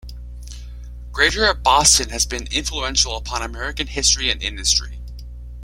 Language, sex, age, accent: English, male, under 19, United States English